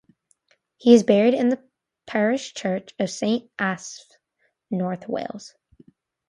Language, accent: English, United States English